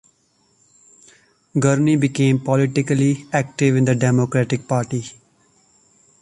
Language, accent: English, India and South Asia (India, Pakistan, Sri Lanka)